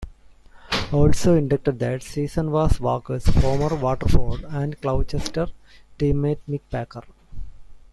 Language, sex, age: English, male, 40-49